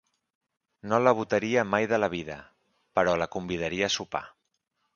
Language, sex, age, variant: Catalan, male, 40-49, Central